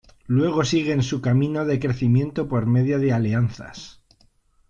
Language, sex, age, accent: Spanish, male, 40-49, España: Norte peninsular (Asturias, Castilla y León, Cantabria, País Vasco, Navarra, Aragón, La Rioja, Guadalajara, Cuenca)